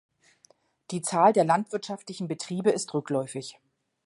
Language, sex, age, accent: German, female, 40-49, Deutschland Deutsch